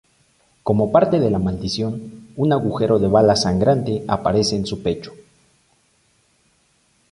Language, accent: Spanish, México